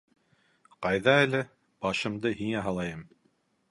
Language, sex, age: Bashkir, male, 40-49